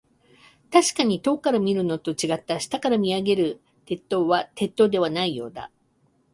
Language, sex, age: Japanese, female, 50-59